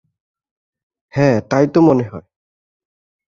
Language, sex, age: Bengali, male, 19-29